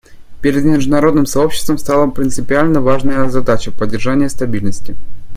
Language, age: Russian, 19-29